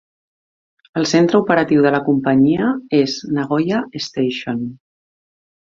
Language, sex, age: Catalan, female, 40-49